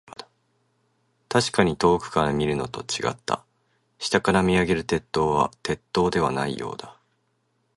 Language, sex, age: Japanese, male, 19-29